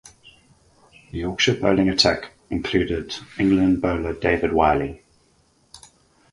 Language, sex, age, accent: English, male, 40-49, Southern African (South Africa, Zimbabwe, Namibia)